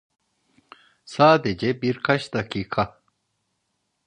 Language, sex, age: Turkish, male, 50-59